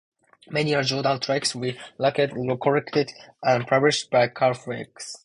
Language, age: English, 19-29